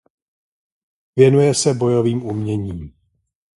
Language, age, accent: Czech, 40-49, pražský